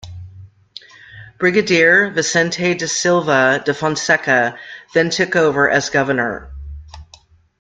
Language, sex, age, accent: English, female, 50-59, United States English